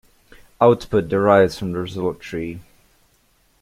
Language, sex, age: English, male, under 19